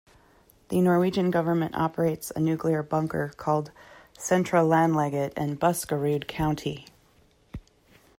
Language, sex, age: English, female, 30-39